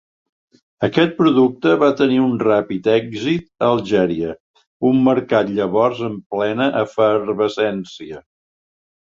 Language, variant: Catalan, Central